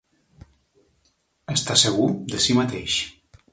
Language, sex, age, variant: Catalan, male, 40-49, Nord-Occidental